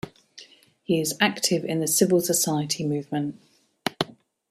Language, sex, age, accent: English, female, 40-49, England English